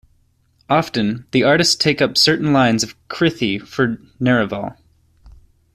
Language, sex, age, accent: English, male, 19-29, United States English